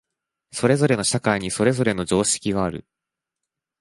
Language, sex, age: Japanese, male, 19-29